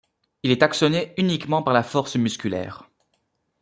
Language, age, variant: French, 19-29, Français de métropole